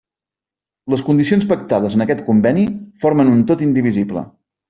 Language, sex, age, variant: Catalan, male, 40-49, Central